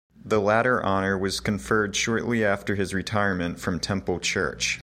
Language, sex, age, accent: English, male, 19-29, United States English